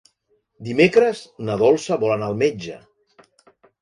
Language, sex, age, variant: Catalan, male, 50-59, Central